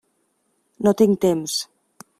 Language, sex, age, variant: Catalan, female, 40-49, Central